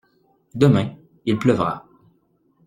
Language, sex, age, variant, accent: French, male, 30-39, Français d'Amérique du Nord, Français du Canada